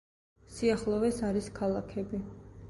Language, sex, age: Georgian, female, 30-39